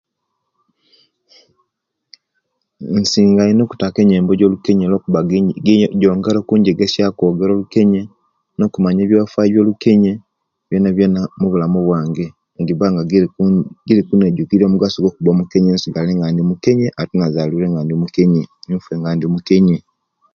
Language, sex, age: Kenyi, male, 40-49